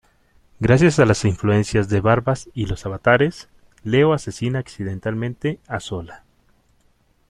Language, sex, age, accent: Spanish, male, 40-49, México